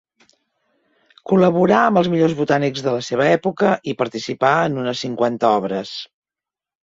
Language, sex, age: Catalan, female, 50-59